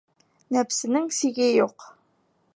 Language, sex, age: Bashkir, female, 19-29